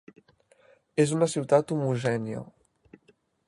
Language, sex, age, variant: Catalan, male, 19-29, Central